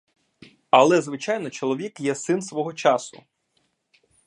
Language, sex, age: Ukrainian, male, 30-39